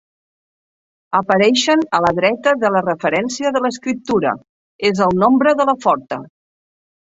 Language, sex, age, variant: Catalan, female, 60-69, Central